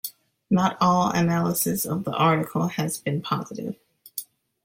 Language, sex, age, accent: English, female, 19-29, United States English